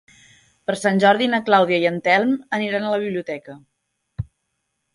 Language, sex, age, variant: Catalan, female, 19-29, Central